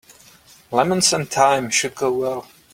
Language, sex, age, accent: English, male, 30-39, United States English